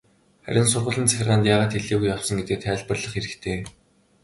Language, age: Mongolian, 19-29